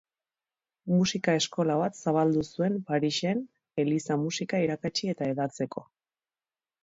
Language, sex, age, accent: Basque, female, 30-39, Erdialdekoa edo Nafarra (Gipuzkoa, Nafarroa)